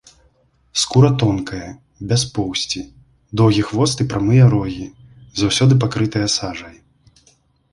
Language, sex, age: Belarusian, male, 19-29